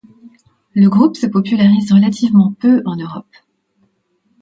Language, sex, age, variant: French, female, 50-59, Français de métropole